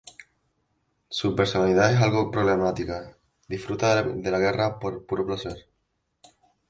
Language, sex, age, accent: Spanish, male, 19-29, España: Islas Canarias